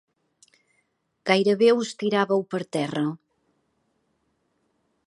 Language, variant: Catalan, Central